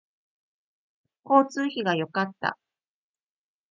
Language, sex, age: Japanese, female, 40-49